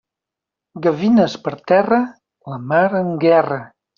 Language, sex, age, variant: Catalan, male, 40-49, Central